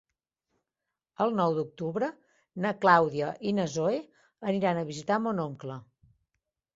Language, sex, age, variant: Catalan, female, 30-39, Central